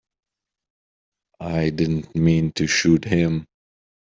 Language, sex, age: English, male, 30-39